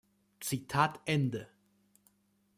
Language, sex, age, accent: German, male, 19-29, Deutschland Deutsch